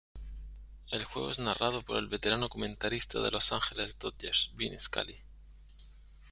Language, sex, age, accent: Spanish, male, 40-49, España: Sur peninsular (Andalucia, Extremadura, Murcia)